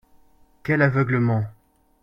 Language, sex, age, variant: French, male, 19-29, Français de métropole